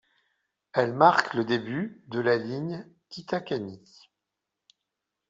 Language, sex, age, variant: French, male, 40-49, Français de métropole